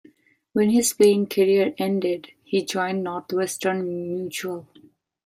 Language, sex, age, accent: English, female, 30-39, India and South Asia (India, Pakistan, Sri Lanka)